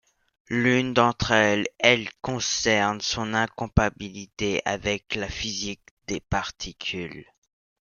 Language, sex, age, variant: French, male, under 19, Français de métropole